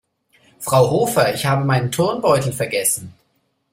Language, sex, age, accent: German, male, 30-39, Deutschland Deutsch